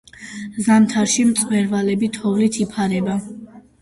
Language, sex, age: Georgian, female, 19-29